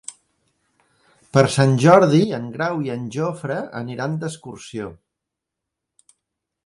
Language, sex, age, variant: Catalan, male, 50-59, Central